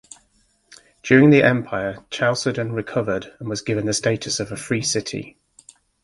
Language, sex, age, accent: English, male, 40-49, England English